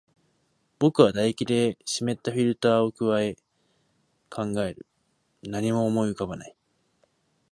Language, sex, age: Japanese, male, 19-29